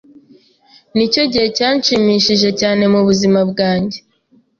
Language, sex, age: Kinyarwanda, female, 19-29